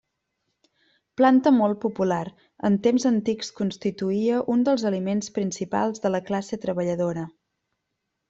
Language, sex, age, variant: Catalan, female, 30-39, Central